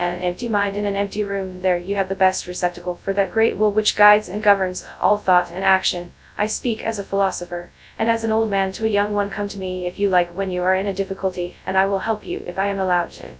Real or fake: fake